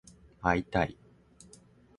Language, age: Japanese, 19-29